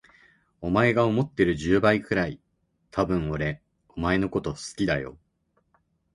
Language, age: Japanese, 40-49